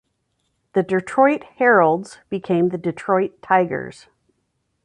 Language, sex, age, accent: English, female, 50-59, United States English